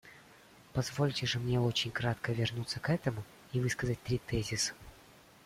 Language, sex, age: Russian, male, 19-29